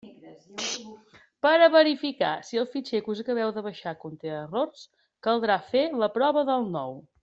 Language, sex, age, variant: Catalan, female, 40-49, Central